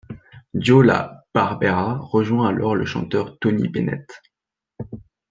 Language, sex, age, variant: French, male, 19-29, Français de métropole